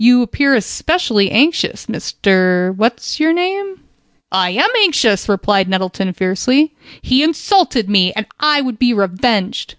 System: none